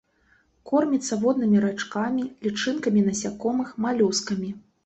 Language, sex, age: Belarusian, female, 40-49